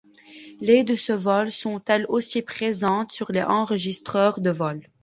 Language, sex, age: French, female, under 19